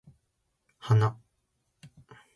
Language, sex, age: Japanese, male, under 19